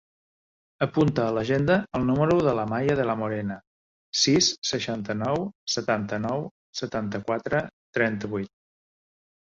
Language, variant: Catalan, Central